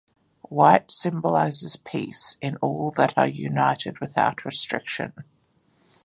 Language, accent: English, Australian English